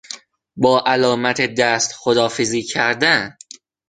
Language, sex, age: Persian, male, under 19